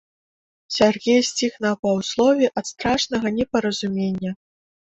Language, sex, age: Belarusian, female, 30-39